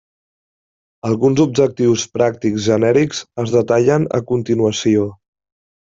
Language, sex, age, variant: Catalan, male, 30-39, Central